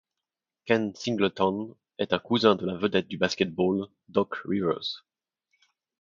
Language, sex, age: French, male, 30-39